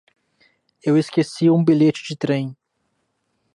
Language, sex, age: Portuguese, male, 19-29